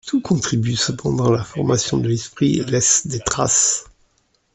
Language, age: French, 50-59